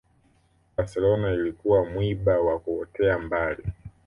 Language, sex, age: Swahili, male, 19-29